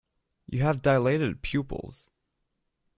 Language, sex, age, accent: English, male, 19-29, United States English